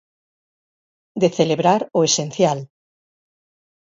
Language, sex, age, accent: Galician, female, 60-69, Normativo (estándar)